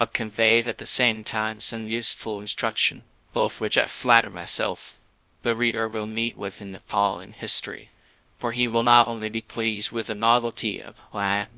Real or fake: fake